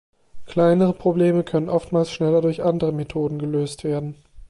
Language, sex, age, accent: German, male, 30-39, Deutschland Deutsch